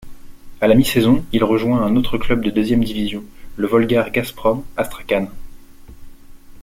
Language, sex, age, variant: French, male, 19-29, Français de métropole